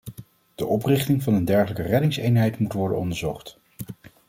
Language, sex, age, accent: Dutch, male, 40-49, Nederlands Nederlands